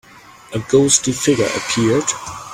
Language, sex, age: English, male, 19-29